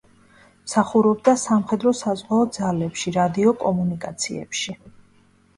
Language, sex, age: Georgian, female, 40-49